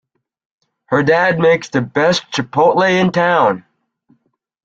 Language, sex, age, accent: English, male, 19-29, United States English